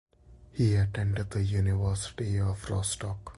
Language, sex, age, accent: English, male, 19-29, India and South Asia (India, Pakistan, Sri Lanka)